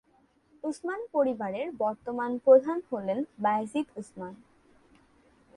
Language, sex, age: Bengali, female, 19-29